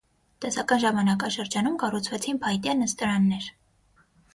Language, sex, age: Armenian, female, under 19